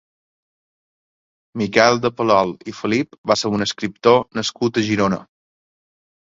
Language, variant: Catalan, Balear